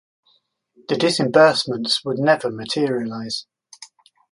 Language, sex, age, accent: English, male, 50-59, England English